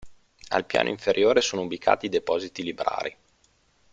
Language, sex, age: Italian, male, 30-39